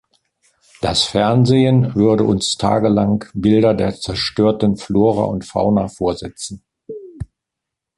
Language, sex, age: German, male, 70-79